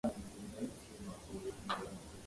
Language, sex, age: English, male, under 19